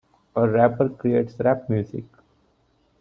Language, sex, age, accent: English, male, 19-29, India and South Asia (India, Pakistan, Sri Lanka)